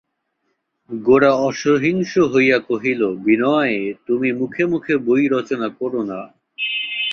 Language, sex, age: Bengali, male, 19-29